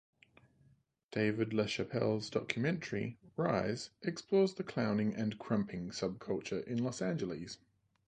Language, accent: English, Australian English